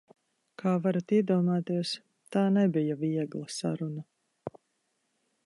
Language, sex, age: Latvian, female, 30-39